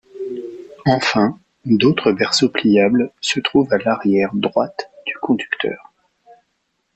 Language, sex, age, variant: French, male, 40-49, Français de métropole